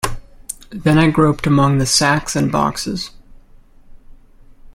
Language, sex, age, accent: English, male, 19-29, United States English